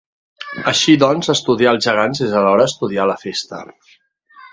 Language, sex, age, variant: Catalan, male, 30-39, Central